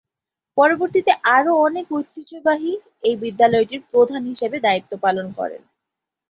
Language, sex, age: Bengali, female, 19-29